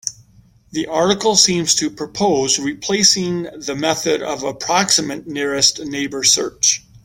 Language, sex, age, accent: English, male, 50-59, United States English